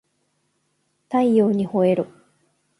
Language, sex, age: Japanese, female, 30-39